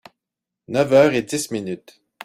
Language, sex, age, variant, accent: French, male, 40-49, Français d'Amérique du Nord, Français du Canada